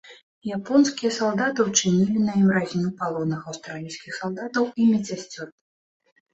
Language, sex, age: Belarusian, female, 19-29